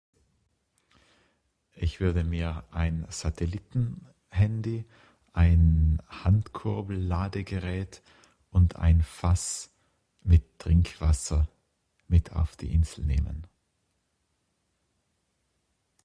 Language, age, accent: German, 40-49, Österreichisches Deutsch